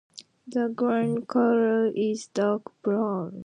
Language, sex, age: English, female, 19-29